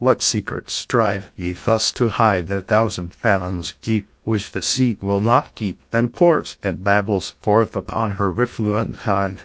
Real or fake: fake